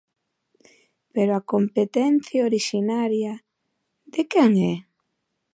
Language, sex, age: Galician, female, 19-29